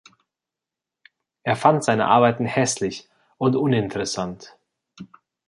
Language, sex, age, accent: German, male, 19-29, Deutschland Deutsch